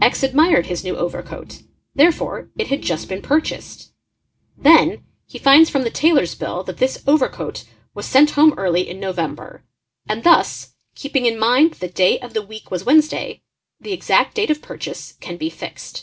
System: none